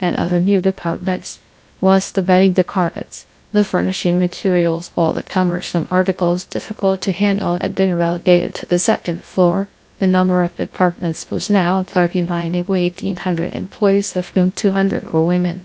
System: TTS, GlowTTS